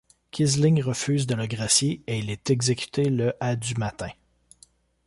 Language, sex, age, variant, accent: French, male, 30-39, Français d'Amérique du Nord, Français du Canada